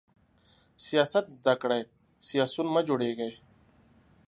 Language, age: Pashto, 19-29